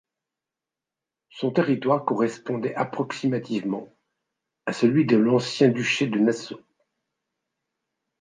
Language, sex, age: French, male, 60-69